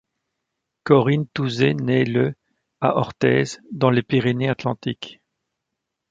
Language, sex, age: French, male, 40-49